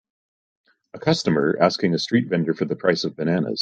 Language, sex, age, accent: English, male, 30-39, United States English